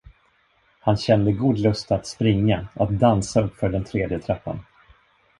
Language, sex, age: Swedish, male, 40-49